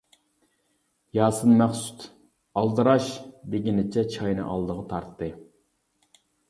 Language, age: Uyghur, 40-49